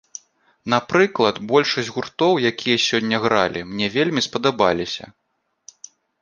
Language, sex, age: Belarusian, male, 30-39